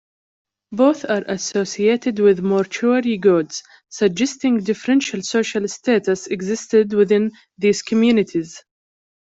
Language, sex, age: English, female, 19-29